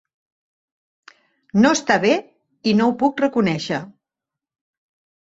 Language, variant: Catalan, Central